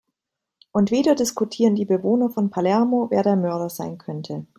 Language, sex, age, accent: German, female, 30-39, Deutschland Deutsch